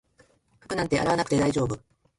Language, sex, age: Japanese, female, 40-49